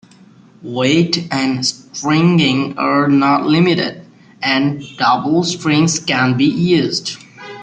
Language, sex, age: English, male, 19-29